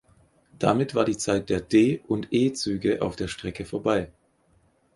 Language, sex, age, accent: German, male, 30-39, Deutschland Deutsch